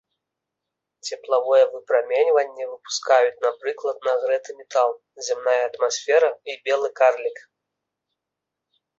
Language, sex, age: Belarusian, male, 30-39